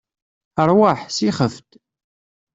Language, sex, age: Kabyle, male, 30-39